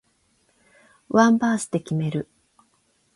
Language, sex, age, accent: Japanese, female, 50-59, 関西; 関東